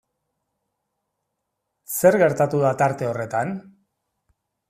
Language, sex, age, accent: Basque, male, 40-49, Erdialdekoa edo Nafarra (Gipuzkoa, Nafarroa)